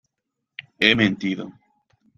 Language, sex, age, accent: Spanish, male, 19-29, Andino-Pacífico: Colombia, Perú, Ecuador, oeste de Bolivia y Venezuela andina